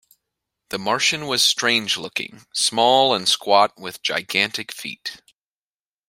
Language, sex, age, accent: English, male, 19-29, United States English